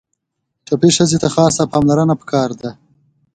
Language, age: Pashto, 19-29